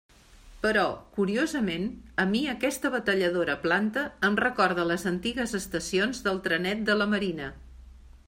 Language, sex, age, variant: Catalan, female, 60-69, Central